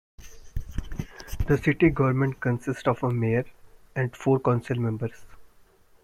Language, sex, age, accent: English, male, under 19, India and South Asia (India, Pakistan, Sri Lanka)